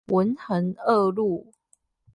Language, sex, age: Chinese, female, 30-39